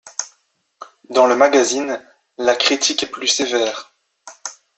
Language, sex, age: French, male, under 19